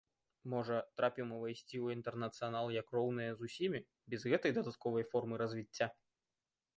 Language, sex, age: Belarusian, male, 19-29